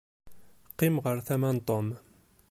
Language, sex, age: Kabyle, male, 30-39